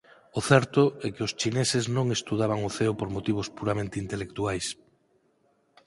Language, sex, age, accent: Galician, male, 40-49, Normativo (estándar)